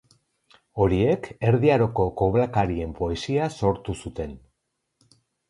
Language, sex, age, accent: Basque, male, 60-69, Erdialdekoa edo Nafarra (Gipuzkoa, Nafarroa)